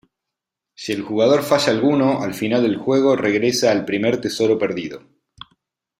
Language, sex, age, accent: Spanish, male, 40-49, Rioplatense: Argentina, Uruguay, este de Bolivia, Paraguay